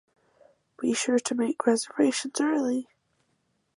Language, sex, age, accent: English, female, under 19, Scottish English